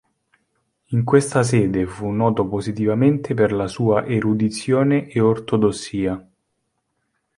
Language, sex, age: Italian, male, 19-29